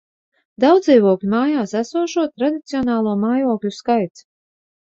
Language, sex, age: Latvian, female, 40-49